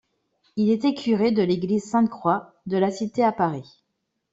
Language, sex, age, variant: French, female, 30-39, Français de métropole